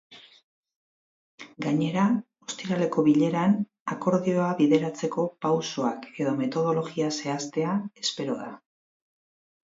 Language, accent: Basque, Mendebalekoa (Araba, Bizkaia, Gipuzkoako mendebaleko herri batzuk)